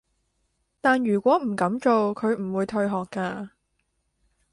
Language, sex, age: Cantonese, female, 19-29